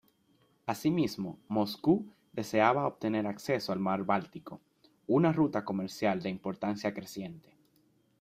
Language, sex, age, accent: Spanish, male, 19-29, Caribe: Cuba, Venezuela, Puerto Rico, República Dominicana, Panamá, Colombia caribeña, México caribeño, Costa del golfo de México